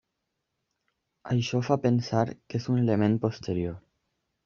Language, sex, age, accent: Catalan, male, under 19, valencià